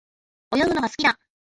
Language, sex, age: Japanese, female, 30-39